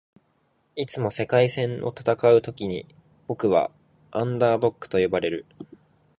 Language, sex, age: Japanese, male, 19-29